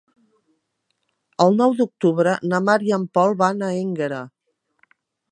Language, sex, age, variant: Catalan, female, 60-69, Central